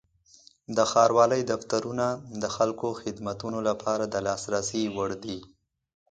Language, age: Pashto, 19-29